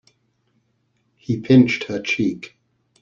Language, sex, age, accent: English, male, 50-59, England English